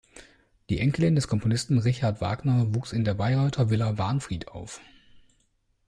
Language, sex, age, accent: German, male, 30-39, Deutschland Deutsch